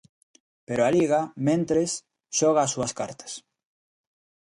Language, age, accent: Galician, 19-29, Normativo (estándar)